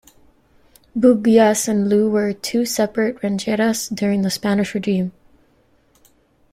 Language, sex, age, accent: English, female, 19-29, United States English